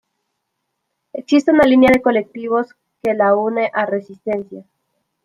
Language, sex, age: Spanish, female, 19-29